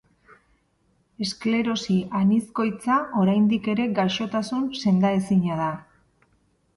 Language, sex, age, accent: Basque, female, 40-49, Erdialdekoa edo Nafarra (Gipuzkoa, Nafarroa)